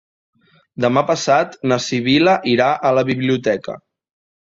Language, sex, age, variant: Catalan, male, 19-29, Central